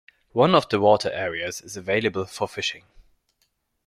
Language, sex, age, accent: English, male, 19-29, England English